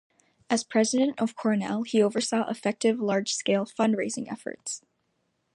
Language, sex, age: English, female, under 19